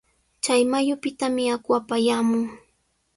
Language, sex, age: Sihuas Ancash Quechua, female, 30-39